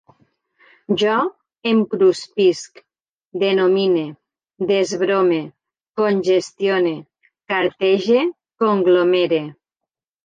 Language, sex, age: Catalan, female, 50-59